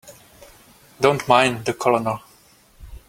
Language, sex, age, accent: English, male, 30-39, United States English